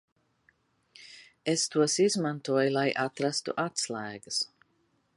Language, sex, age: Latvian, female, 50-59